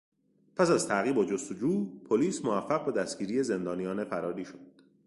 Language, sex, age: Persian, male, 30-39